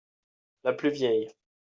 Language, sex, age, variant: French, male, 19-29, Français de métropole